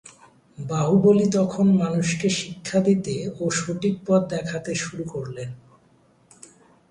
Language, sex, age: Bengali, male, 19-29